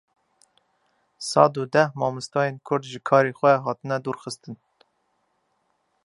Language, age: Kurdish, 19-29